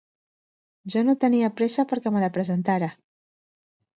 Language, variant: Catalan, Central